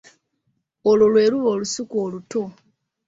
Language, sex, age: Ganda, female, 30-39